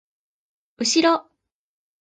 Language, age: Japanese, 19-29